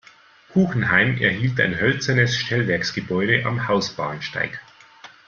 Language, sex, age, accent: German, male, 40-49, Deutschland Deutsch